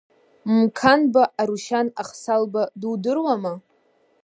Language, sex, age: Abkhazian, female, under 19